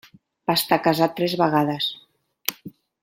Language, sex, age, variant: Catalan, female, 50-59, Central